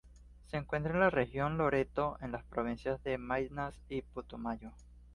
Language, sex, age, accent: Spanish, male, 19-29, Caribe: Cuba, Venezuela, Puerto Rico, República Dominicana, Panamá, Colombia caribeña, México caribeño, Costa del golfo de México